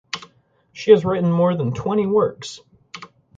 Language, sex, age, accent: English, male, 19-29, United States English